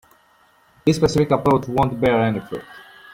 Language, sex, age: English, male, 19-29